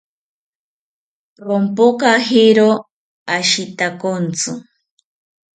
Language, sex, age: South Ucayali Ashéninka, female, 40-49